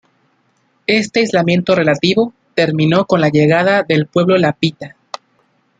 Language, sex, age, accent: Spanish, male, 19-29, México